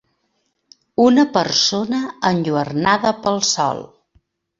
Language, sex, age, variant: Catalan, female, 50-59, Central